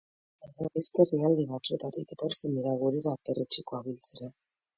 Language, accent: Basque, Mendebalekoa (Araba, Bizkaia, Gipuzkoako mendebaleko herri batzuk)